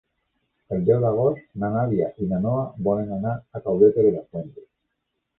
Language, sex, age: Catalan, male, 40-49